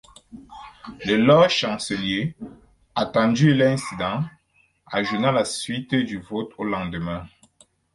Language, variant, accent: French, Français d'Afrique subsaharienne et des îles africaines, Français du Cameroun